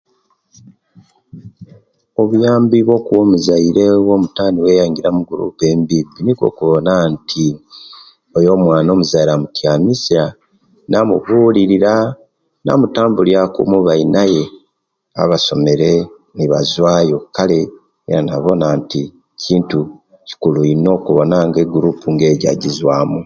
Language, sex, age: Kenyi, male, 40-49